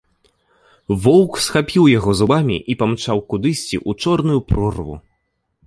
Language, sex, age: Belarusian, male, 19-29